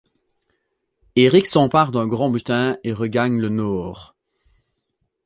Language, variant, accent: French, Français d'Europe, Français de Belgique